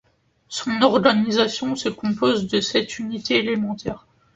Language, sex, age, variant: French, male, under 19, Français de métropole